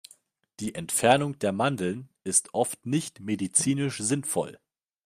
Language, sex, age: German, male, 19-29